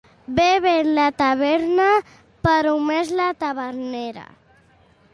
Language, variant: Catalan, Central